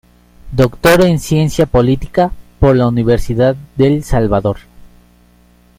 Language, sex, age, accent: Spanish, male, 30-39, México